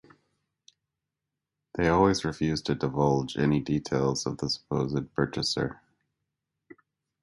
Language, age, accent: English, 40-49, United States English